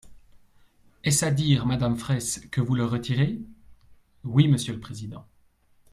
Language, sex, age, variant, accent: French, male, 30-39, Français d'Europe, Français de Suisse